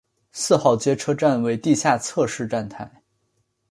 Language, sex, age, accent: Chinese, male, 19-29, 出生地：辽宁省